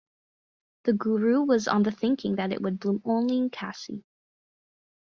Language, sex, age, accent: English, female, 19-29, United States English